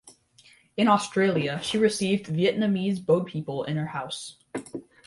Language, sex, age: English, male, under 19